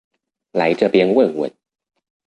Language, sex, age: Chinese, male, under 19